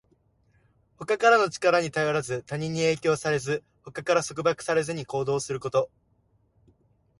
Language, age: Japanese, 19-29